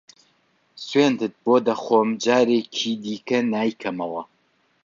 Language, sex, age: Central Kurdish, male, 30-39